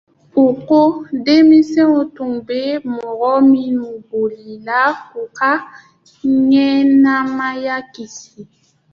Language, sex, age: Dyula, female, 19-29